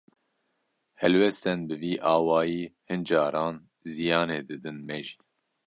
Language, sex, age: Kurdish, male, 19-29